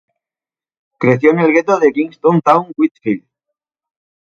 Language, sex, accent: Spanish, male, España: Sur peninsular (Andalucia, Extremadura, Murcia)